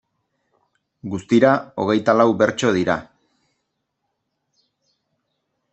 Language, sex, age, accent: Basque, male, 30-39, Erdialdekoa edo Nafarra (Gipuzkoa, Nafarroa)